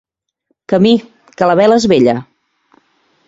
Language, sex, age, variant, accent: Catalan, female, 40-49, Central, Català central